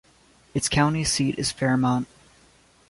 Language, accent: English, United States English